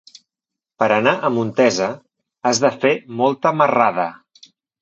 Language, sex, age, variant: Catalan, male, 40-49, Central